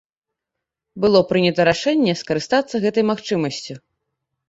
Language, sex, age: Belarusian, female, 30-39